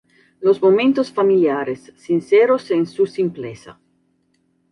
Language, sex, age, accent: Spanish, female, 40-49, Caribe: Cuba, Venezuela, Puerto Rico, República Dominicana, Panamá, Colombia caribeña, México caribeño, Costa del golfo de México